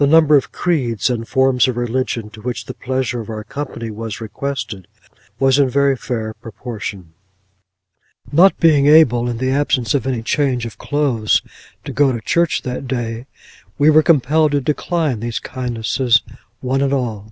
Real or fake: real